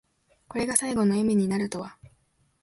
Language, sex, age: Japanese, female, 19-29